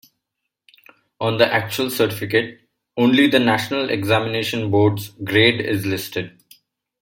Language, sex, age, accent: English, male, 30-39, India and South Asia (India, Pakistan, Sri Lanka)